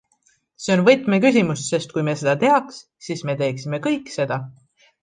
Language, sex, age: Estonian, female, 19-29